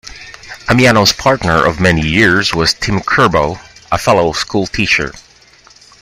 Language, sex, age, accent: English, male, 30-39, Filipino